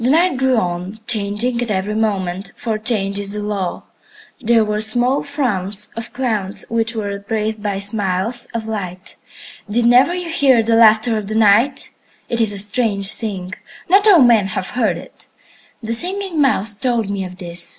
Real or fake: real